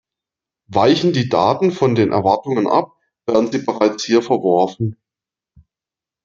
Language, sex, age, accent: German, male, 30-39, Deutschland Deutsch